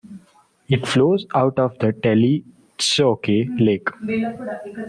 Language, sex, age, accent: English, male, under 19, India and South Asia (India, Pakistan, Sri Lanka)